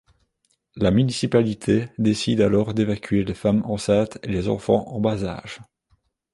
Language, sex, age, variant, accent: French, male, 30-39, Français d'Europe, Français de Belgique